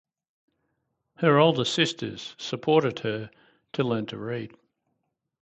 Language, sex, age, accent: English, male, 60-69, Australian English